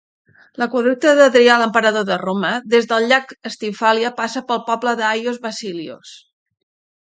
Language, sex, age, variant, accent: Catalan, female, 60-69, Central, central